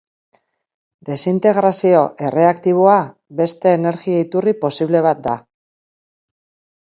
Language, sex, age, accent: Basque, female, 50-59, Mendebalekoa (Araba, Bizkaia, Gipuzkoako mendebaleko herri batzuk)